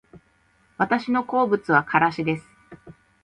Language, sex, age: Japanese, female, 30-39